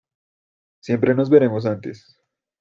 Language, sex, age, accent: Spanish, male, under 19, Andino-Pacífico: Colombia, Perú, Ecuador, oeste de Bolivia y Venezuela andina